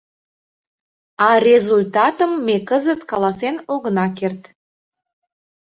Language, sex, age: Mari, female, 30-39